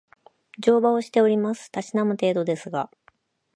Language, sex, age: Japanese, female, 50-59